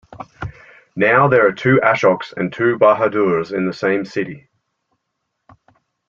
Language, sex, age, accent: English, male, 30-39, Australian English